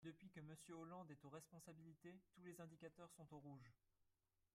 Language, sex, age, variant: French, male, 19-29, Français de métropole